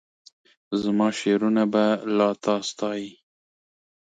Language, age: Pashto, 30-39